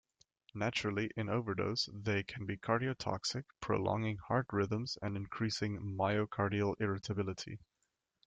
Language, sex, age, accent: English, male, 19-29, United States English